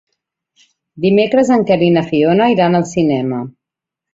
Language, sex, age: Catalan, female, 40-49